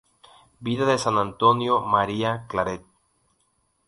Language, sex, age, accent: Spanish, male, 19-29, Andino-Pacífico: Colombia, Perú, Ecuador, oeste de Bolivia y Venezuela andina